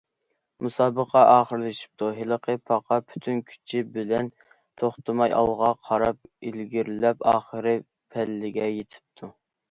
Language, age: Uyghur, under 19